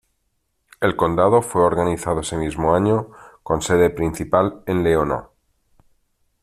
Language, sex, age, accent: Spanish, male, 40-49, España: Centro-Sur peninsular (Madrid, Toledo, Castilla-La Mancha)